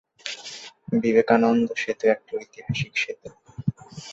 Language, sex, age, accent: Bengali, male, 19-29, Bangladeshi